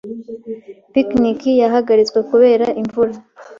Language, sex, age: Kinyarwanda, female, 19-29